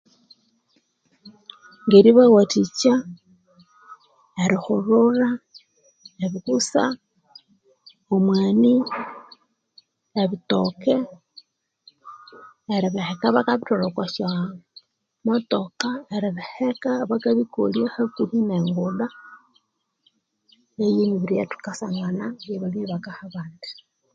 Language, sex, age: Konzo, female, 40-49